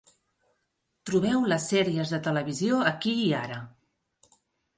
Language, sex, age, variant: Catalan, female, 40-49, Central